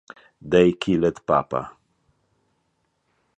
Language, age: Italian, 50-59